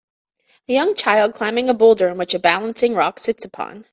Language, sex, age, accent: English, female, 30-39, Canadian English